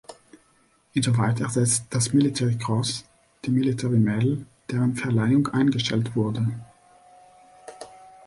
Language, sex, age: German, male, 30-39